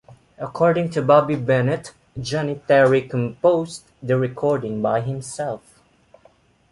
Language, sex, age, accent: English, male, 19-29, Filipino